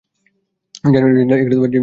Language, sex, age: Bengali, male, 19-29